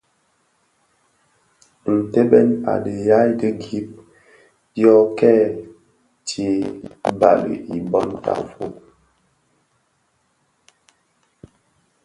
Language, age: Bafia, 19-29